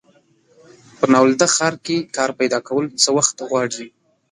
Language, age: Pashto, under 19